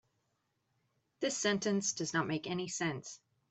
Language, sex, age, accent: English, female, 30-39, United States English